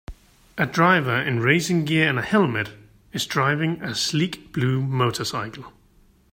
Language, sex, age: English, male, 19-29